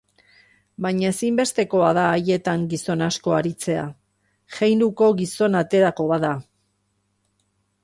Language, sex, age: Basque, female, 50-59